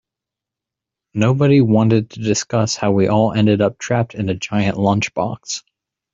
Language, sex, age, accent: English, male, 19-29, United States English